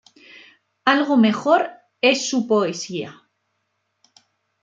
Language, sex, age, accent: Spanish, female, 19-29, España: Norte peninsular (Asturias, Castilla y León, Cantabria, País Vasco, Navarra, Aragón, La Rioja, Guadalajara, Cuenca)